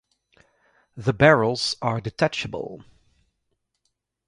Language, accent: English, England English